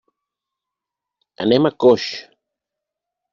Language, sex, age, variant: Catalan, male, 50-59, Central